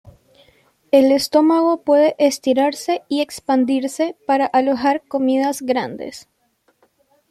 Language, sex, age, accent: Spanish, female, under 19, Andino-Pacífico: Colombia, Perú, Ecuador, oeste de Bolivia y Venezuela andina